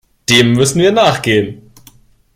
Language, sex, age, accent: German, male, 19-29, Deutschland Deutsch